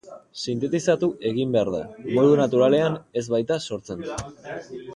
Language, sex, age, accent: Basque, male, 19-29, Erdialdekoa edo Nafarra (Gipuzkoa, Nafarroa)